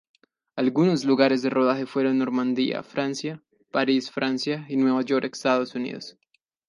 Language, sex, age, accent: Spanish, male, 19-29, Andino-Pacífico: Colombia, Perú, Ecuador, oeste de Bolivia y Venezuela andina